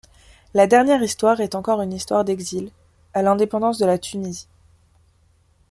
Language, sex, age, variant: French, female, 19-29, Français de métropole